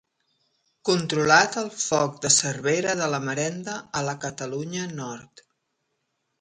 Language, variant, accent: Catalan, Central, Neutre